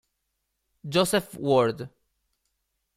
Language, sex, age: Italian, male, 19-29